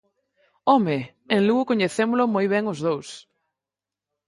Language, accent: Galician, Normativo (estándar)